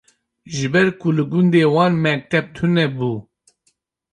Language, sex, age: Kurdish, male, 30-39